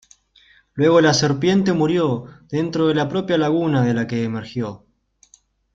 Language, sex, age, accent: Spanish, male, 19-29, Rioplatense: Argentina, Uruguay, este de Bolivia, Paraguay